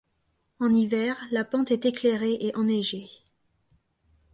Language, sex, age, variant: French, female, 19-29, Français de métropole